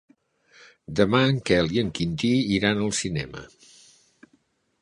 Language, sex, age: Catalan, male, 60-69